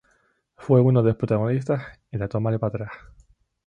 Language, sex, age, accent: Spanish, male, 19-29, España: Islas Canarias